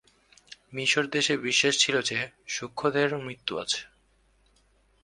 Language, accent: Bengali, শুদ্ধ